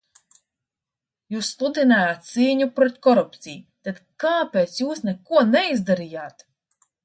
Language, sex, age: Latvian, female, 30-39